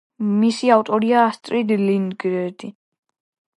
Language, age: Georgian, under 19